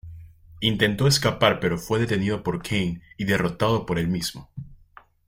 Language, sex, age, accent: Spanish, male, 19-29, Andino-Pacífico: Colombia, Perú, Ecuador, oeste de Bolivia y Venezuela andina